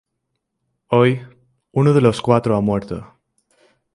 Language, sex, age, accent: Spanish, male, under 19, España: Centro-Sur peninsular (Madrid, Toledo, Castilla-La Mancha)